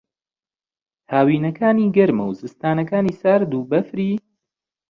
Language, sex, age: Central Kurdish, male, 19-29